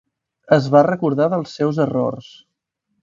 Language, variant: Catalan, Central